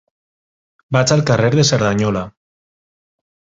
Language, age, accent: Catalan, 19-29, valencià